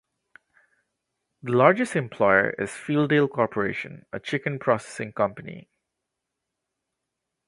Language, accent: English, India and South Asia (India, Pakistan, Sri Lanka)